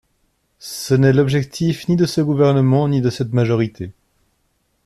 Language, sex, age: French, male, 30-39